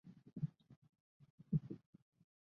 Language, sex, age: Bengali, male, under 19